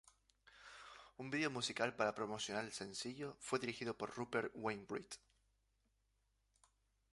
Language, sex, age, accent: Spanish, male, 19-29, España: Islas Canarias